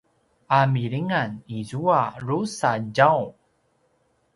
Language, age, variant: Paiwan, 30-39, pinayuanan a kinaikacedasan (東排灣語)